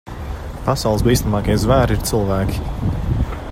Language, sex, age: Latvian, male, 30-39